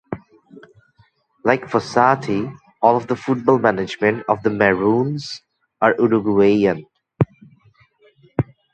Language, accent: English, India and South Asia (India, Pakistan, Sri Lanka)